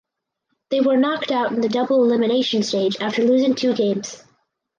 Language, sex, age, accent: English, female, under 19, United States English